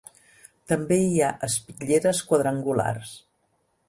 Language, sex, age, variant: Catalan, female, 60-69, Central